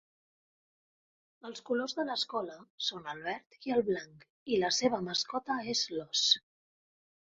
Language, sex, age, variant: Catalan, female, 40-49, Central